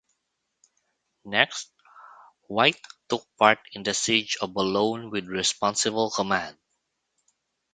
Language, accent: English, Filipino